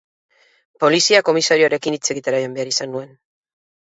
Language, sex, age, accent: Basque, female, 40-49, Mendebalekoa (Araba, Bizkaia, Gipuzkoako mendebaleko herri batzuk)